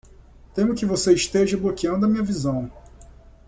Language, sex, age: Portuguese, male, 19-29